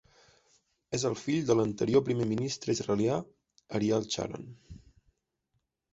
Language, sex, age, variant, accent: Catalan, male, 19-29, Central, gironí; Garrotxi